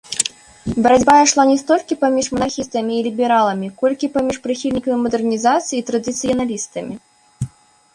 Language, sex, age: Belarusian, female, 19-29